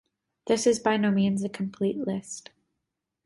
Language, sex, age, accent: English, female, 19-29, United States English